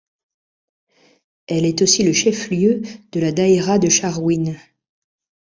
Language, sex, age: French, female, 50-59